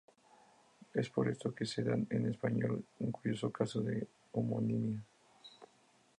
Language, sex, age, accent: Spanish, male, 19-29, México